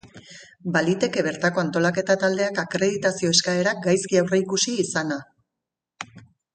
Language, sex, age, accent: Basque, female, 40-49, Mendebalekoa (Araba, Bizkaia, Gipuzkoako mendebaleko herri batzuk); Erdialdekoa edo Nafarra (Gipuzkoa, Nafarroa)